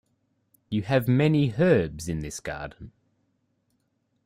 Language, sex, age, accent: English, male, 19-29, Australian English